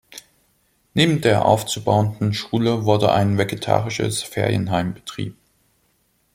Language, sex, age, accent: German, male, 19-29, Deutschland Deutsch